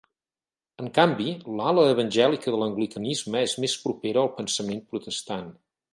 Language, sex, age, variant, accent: Catalan, male, 50-59, Central, Girona